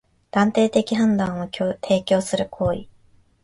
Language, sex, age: Japanese, female, 19-29